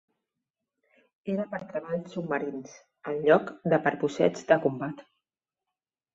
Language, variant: Catalan, Central